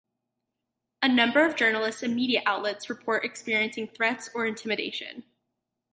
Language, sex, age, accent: English, female, under 19, United States English